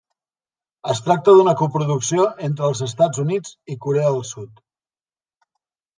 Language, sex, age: Catalan, male, 50-59